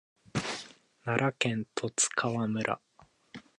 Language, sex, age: Japanese, male, 19-29